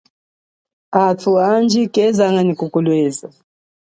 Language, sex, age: Chokwe, female, 40-49